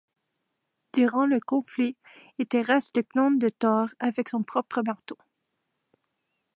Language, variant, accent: French, Français d'Amérique du Nord, Français du Canada